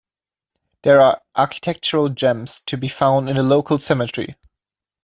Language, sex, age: English, male, 19-29